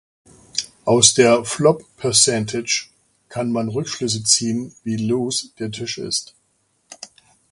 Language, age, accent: German, 50-59, Deutschland Deutsch